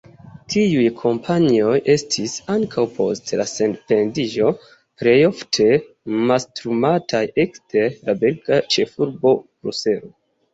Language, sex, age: Esperanto, male, 19-29